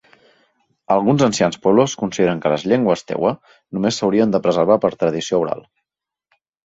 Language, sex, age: Catalan, male, 30-39